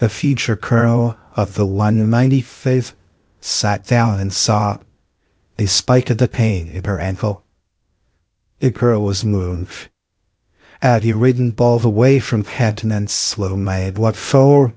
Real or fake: fake